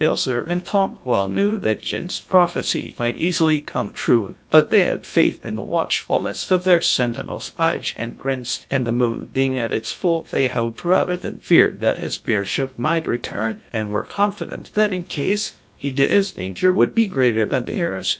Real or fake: fake